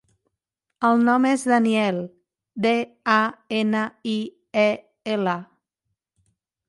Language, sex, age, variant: Catalan, female, 40-49, Central